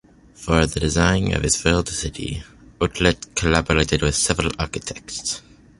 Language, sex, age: English, male, 19-29